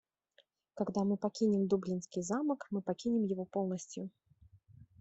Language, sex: Russian, female